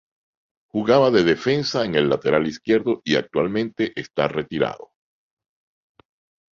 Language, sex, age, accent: Spanish, male, 60-69, Caribe: Cuba, Venezuela, Puerto Rico, República Dominicana, Panamá, Colombia caribeña, México caribeño, Costa del golfo de México